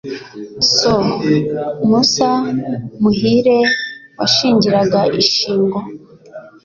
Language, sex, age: Kinyarwanda, female, under 19